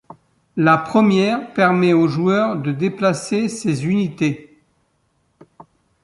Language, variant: French, Français de métropole